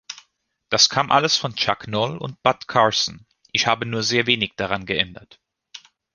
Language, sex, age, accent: German, male, 30-39, Deutschland Deutsch